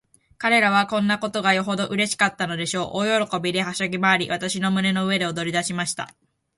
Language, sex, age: Japanese, female, 19-29